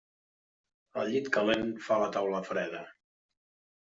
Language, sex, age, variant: Catalan, male, 50-59, Nord-Occidental